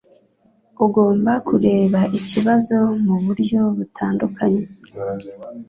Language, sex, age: Kinyarwanda, female, under 19